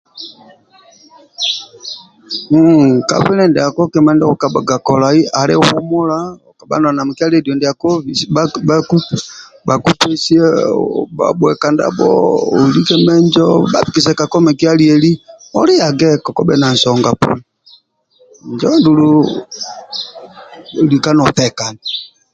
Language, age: Amba (Uganda), 50-59